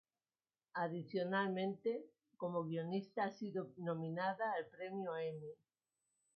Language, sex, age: Spanish, female, 50-59